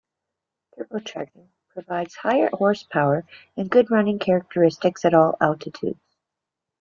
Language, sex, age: English, female, 50-59